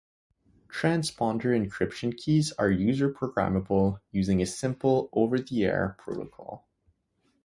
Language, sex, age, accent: English, male, 19-29, Canadian English